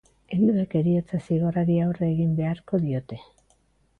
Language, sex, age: Basque, female, 40-49